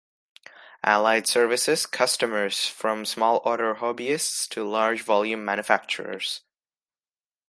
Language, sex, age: English, male, under 19